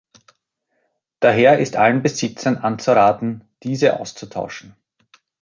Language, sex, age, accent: German, male, 30-39, Österreichisches Deutsch